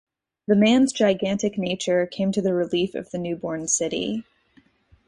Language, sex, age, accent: English, female, 19-29, United States English